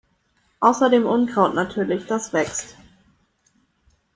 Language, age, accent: German, 19-29, Deutschland Deutsch